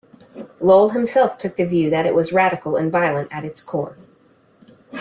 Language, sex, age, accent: English, female, 30-39, United States English